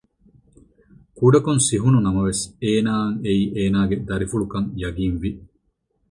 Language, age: Divehi, 50-59